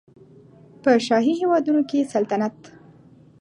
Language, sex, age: Pashto, female, 19-29